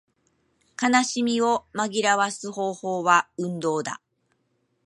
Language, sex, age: Japanese, female, 50-59